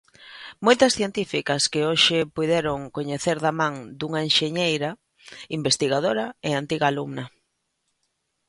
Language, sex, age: Galician, female, 30-39